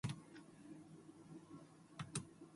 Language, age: English, 19-29